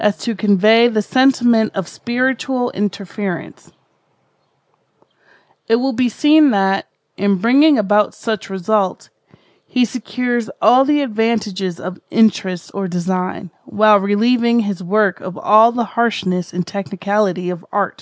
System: none